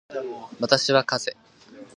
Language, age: Japanese, under 19